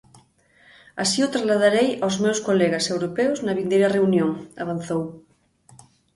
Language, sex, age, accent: Galician, female, 30-39, Normativo (estándar)